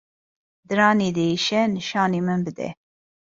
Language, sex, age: Kurdish, female, 30-39